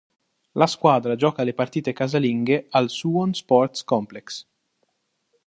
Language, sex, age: Italian, male, 19-29